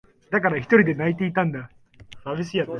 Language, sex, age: Japanese, male, 19-29